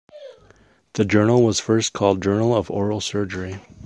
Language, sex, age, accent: English, male, 30-39, United States English